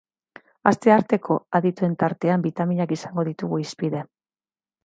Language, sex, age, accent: Basque, female, 50-59, Mendebalekoa (Araba, Bizkaia, Gipuzkoako mendebaleko herri batzuk)